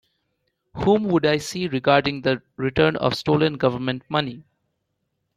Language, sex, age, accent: English, male, under 19, India and South Asia (India, Pakistan, Sri Lanka)